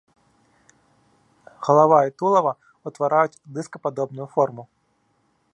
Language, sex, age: Belarusian, male, 30-39